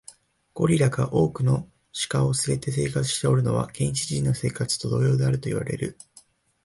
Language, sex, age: Japanese, male, 19-29